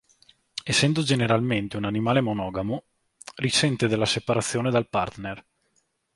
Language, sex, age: Italian, male, 19-29